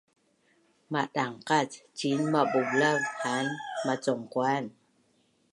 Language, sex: Bunun, female